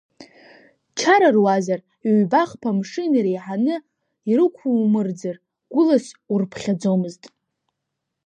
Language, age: Abkhazian, under 19